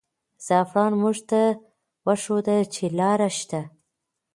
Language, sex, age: Pashto, female, 19-29